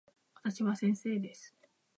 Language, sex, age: Japanese, female, under 19